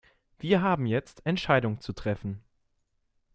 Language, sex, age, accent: German, male, under 19, Deutschland Deutsch